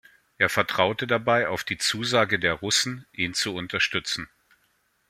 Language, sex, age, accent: German, male, 40-49, Deutschland Deutsch